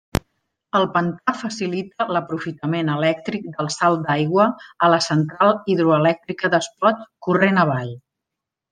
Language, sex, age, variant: Catalan, female, 50-59, Central